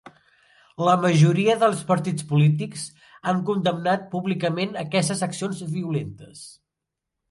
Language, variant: Catalan, Central